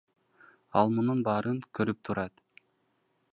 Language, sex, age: Kyrgyz, male, under 19